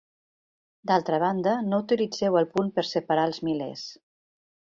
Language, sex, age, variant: Catalan, female, 50-59, Septentrional